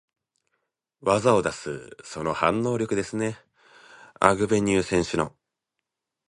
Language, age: Japanese, 19-29